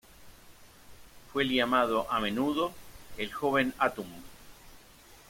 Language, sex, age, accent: Spanish, male, 60-69, Rioplatense: Argentina, Uruguay, este de Bolivia, Paraguay